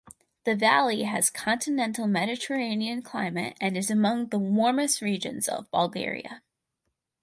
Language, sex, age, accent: English, female, under 19, United States English